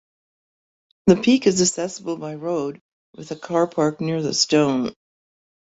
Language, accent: English, United States English